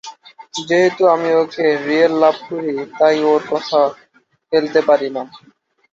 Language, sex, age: Bengali, male, 19-29